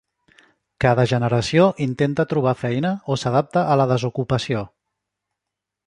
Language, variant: Catalan, Central